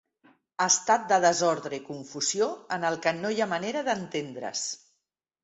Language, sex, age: Catalan, female, 40-49